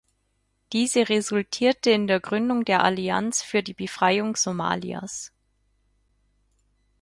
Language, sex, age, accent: German, female, 30-39, Österreichisches Deutsch